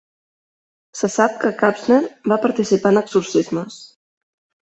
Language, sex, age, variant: Catalan, female, 30-39, Central